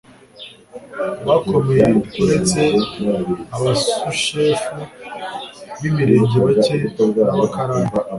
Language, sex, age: Kinyarwanda, male, 19-29